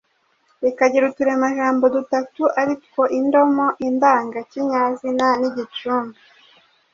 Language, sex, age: Kinyarwanda, female, 30-39